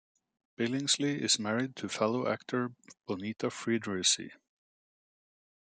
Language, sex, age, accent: English, male, 40-49, United States English